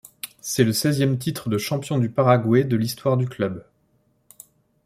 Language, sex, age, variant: French, male, 30-39, Français de métropole